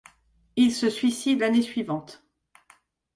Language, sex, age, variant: French, female, 40-49, Français de métropole